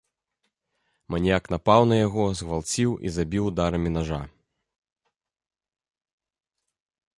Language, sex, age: Belarusian, male, 30-39